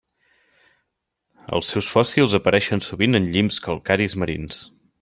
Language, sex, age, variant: Catalan, male, 30-39, Central